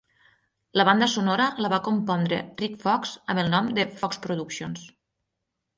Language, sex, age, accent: Catalan, female, 30-39, Ebrenc